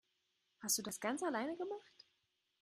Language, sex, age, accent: German, female, 19-29, Deutschland Deutsch